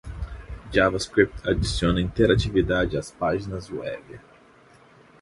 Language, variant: Portuguese, Portuguese (Brasil)